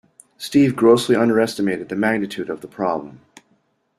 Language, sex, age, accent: English, male, 50-59, United States English